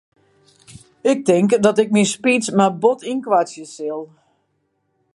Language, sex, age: Western Frisian, female, 50-59